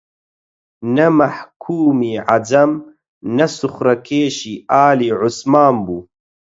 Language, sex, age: Central Kurdish, male, 30-39